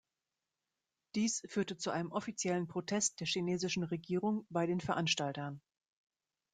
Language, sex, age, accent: German, female, 40-49, Deutschland Deutsch